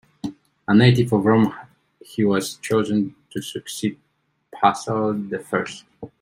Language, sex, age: English, male, 19-29